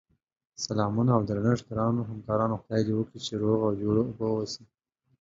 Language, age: Pashto, 19-29